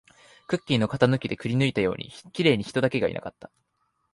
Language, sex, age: Japanese, male, 19-29